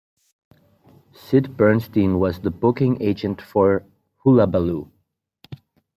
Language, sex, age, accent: English, male, 19-29, United States English